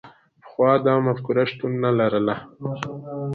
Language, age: Pashto, 19-29